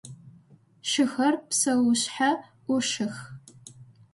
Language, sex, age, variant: Adyghe, female, under 19, Адыгабзэ (Кирил, пстэумэ зэдыряе)